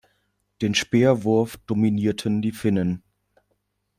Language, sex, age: German, male, 19-29